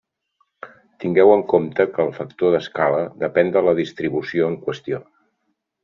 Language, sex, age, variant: Catalan, male, 60-69, Central